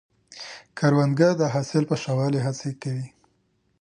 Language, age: Pashto, 19-29